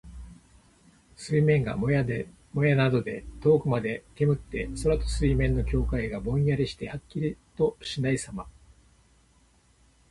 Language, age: Japanese, 60-69